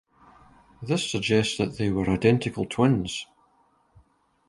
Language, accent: English, Scottish English